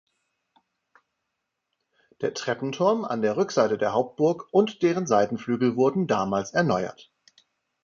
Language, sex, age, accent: German, male, 50-59, Deutschland Deutsch